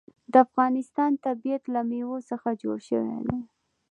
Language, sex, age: Pashto, female, 19-29